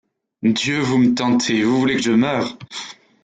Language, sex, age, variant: French, male, 30-39, Français de métropole